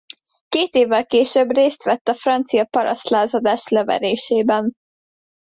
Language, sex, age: Hungarian, female, under 19